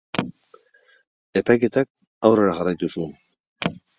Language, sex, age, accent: Basque, male, 60-69, Mendebalekoa (Araba, Bizkaia, Gipuzkoako mendebaleko herri batzuk)